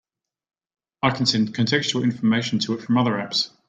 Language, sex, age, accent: English, male, 40-49, Australian English